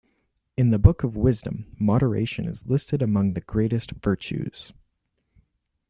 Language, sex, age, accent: English, male, under 19, Canadian English